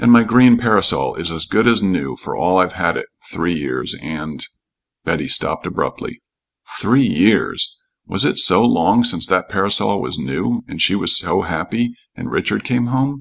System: none